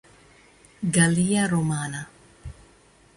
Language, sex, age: Italian, female, 50-59